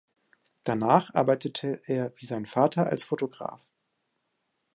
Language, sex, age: German, male, 19-29